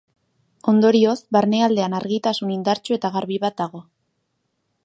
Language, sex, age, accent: Basque, female, under 19, Erdialdekoa edo Nafarra (Gipuzkoa, Nafarroa)